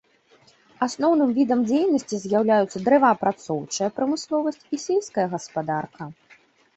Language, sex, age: Belarusian, female, 30-39